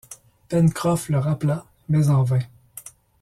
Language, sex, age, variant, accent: French, male, 40-49, Français d'Amérique du Nord, Français du Canada